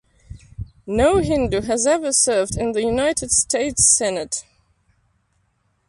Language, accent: English, England English